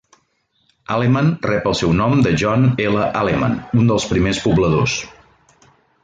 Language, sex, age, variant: Catalan, male, 40-49, Central